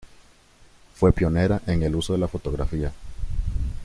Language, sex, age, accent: Spanish, male, 19-29, América central